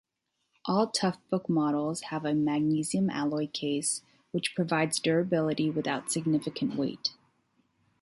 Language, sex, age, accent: English, female, 19-29, United States English